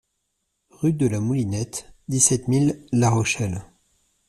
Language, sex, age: French, male, 30-39